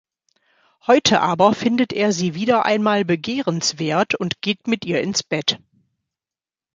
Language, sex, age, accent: German, female, 50-59, Deutschland Deutsch